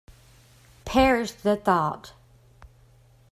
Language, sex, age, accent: English, female, 40-49, United States English